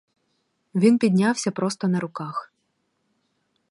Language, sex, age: Ukrainian, female, 19-29